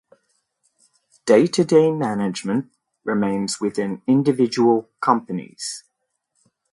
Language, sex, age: English, male, 30-39